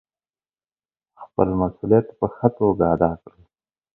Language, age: Pashto, 50-59